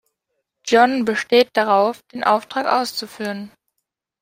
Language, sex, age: German, female, under 19